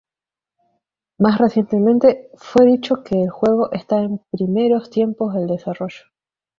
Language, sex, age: Spanish, female, 19-29